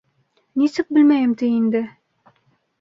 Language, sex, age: Bashkir, female, under 19